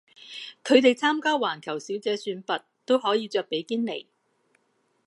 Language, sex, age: Cantonese, female, 60-69